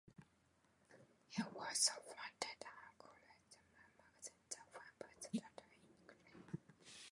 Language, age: English, 19-29